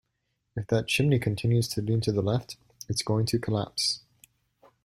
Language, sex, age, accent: English, male, 19-29, United States English